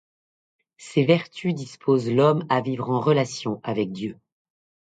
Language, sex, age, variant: French, female, 40-49, Français de métropole